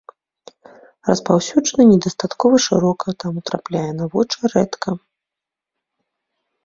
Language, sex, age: Belarusian, female, 30-39